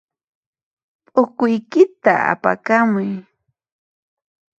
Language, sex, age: Puno Quechua, female, 30-39